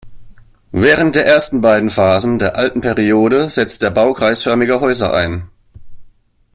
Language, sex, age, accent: German, male, 19-29, Deutschland Deutsch